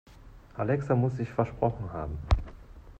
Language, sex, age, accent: German, male, 30-39, Deutschland Deutsch